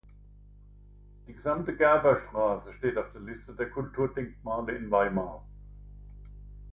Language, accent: German, Deutschland Deutsch